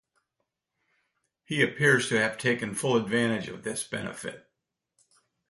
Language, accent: English, United States English